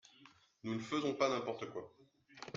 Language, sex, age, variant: French, male, 19-29, Français de métropole